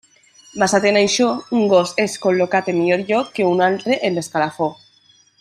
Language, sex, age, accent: Catalan, female, 19-29, valencià